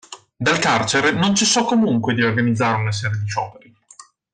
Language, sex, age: Italian, male, 19-29